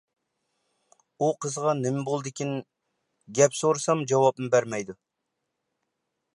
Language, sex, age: Uyghur, male, 40-49